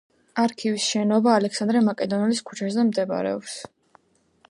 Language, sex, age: Georgian, female, under 19